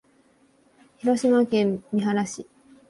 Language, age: Japanese, 19-29